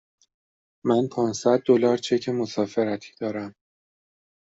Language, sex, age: Persian, male, 30-39